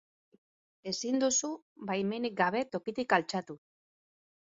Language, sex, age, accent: Basque, female, 40-49, Mendebalekoa (Araba, Bizkaia, Gipuzkoako mendebaleko herri batzuk)